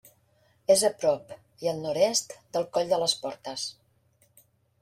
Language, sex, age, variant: Catalan, female, 50-59, Central